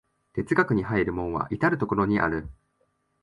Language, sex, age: Japanese, male, 19-29